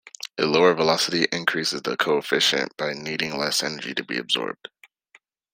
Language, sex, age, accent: English, male, 19-29, United States English